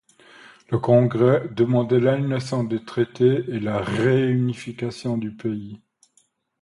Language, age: French, 50-59